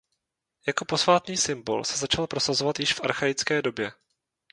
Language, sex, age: Czech, male, 19-29